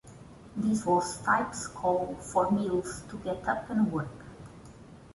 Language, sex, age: English, female, 30-39